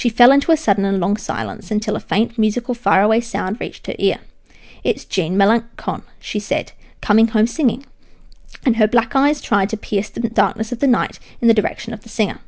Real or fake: real